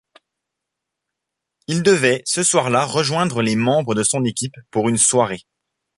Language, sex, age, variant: French, male, 30-39, Français de métropole